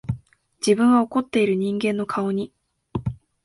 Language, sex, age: Japanese, female, under 19